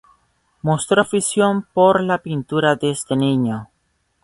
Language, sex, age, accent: Spanish, male, 19-29, Caribe: Cuba, Venezuela, Puerto Rico, República Dominicana, Panamá, Colombia caribeña, México caribeño, Costa del golfo de México